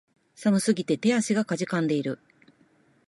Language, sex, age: Japanese, female, 40-49